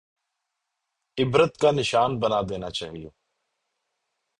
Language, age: Urdu, 30-39